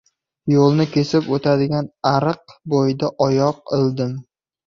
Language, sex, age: Uzbek, male, under 19